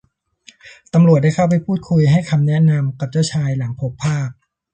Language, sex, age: Thai, male, 40-49